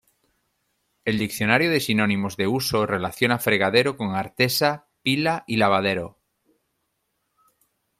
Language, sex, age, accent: Spanish, male, 40-49, España: Norte peninsular (Asturias, Castilla y León, Cantabria, País Vasco, Navarra, Aragón, La Rioja, Guadalajara, Cuenca)